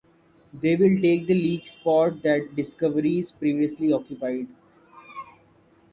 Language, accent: English, India and South Asia (India, Pakistan, Sri Lanka)